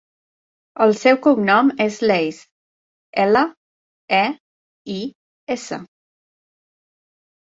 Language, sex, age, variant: Catalan, female, 40-49, Central